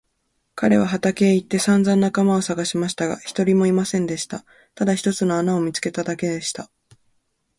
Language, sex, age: Japanese, female, under 19